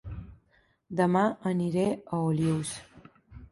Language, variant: Catalan, Balear